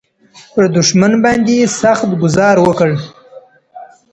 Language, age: Pashto, 19-29